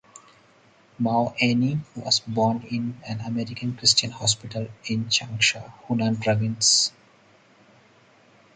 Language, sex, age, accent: English, male, 30-39, India and South Asia (India, Pakistan, Sri Lanka); Singaporean English